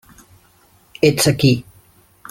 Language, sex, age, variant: Catalan, male, 30-39, Central